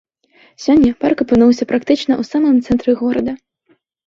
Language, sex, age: Belarusian, female, 19-29